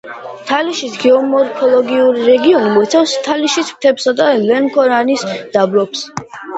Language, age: Georgian, under 19